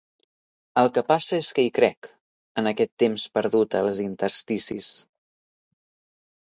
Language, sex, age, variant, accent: Catalan, male, 19-29, Central, central